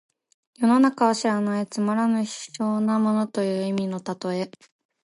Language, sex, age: Japanese, female, 19-29